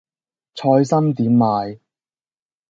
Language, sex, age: Cantonese, male, under 19